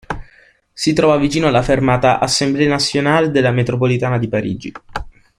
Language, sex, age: Italian, male, under 19